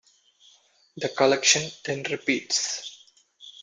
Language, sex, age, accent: English, male, 19-29, India and South Asia (India, Pakistan, Sri Lanka)